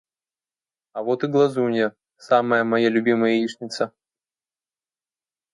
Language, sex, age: Russian, male, 19-29